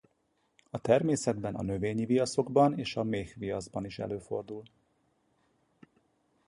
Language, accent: Hungarian, budapesti